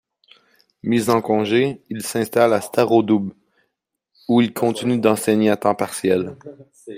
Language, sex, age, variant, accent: French, male, 30-39, Français d'Amérique du Nord, Français du Canada